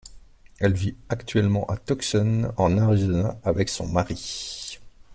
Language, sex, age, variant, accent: French, male, 30-39, Français d'Europe, Français de Belgique